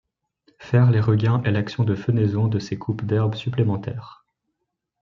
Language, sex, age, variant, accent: French, male, 19-29, Français d'Europe, Français de Suisse